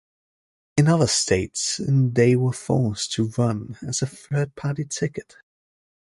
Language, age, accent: English, 19-29, United States English